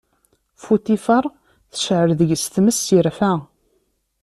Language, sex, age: Kabyle, female, 30-39